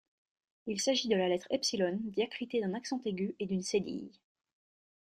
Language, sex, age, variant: French, female, 19-29, Français de métropole